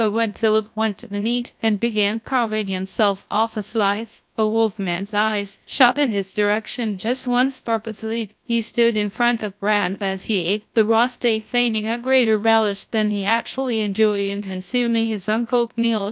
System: TTS, GlowTTS